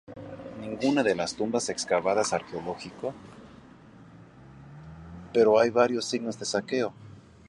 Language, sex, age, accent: Spanish, male, 30-39, México